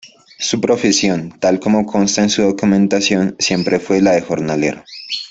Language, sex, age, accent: Spanish, male, 19-29, Andino-Pacífico: Colombia, Perú, Ecuador, oeste de Bolivia y Venezuela andina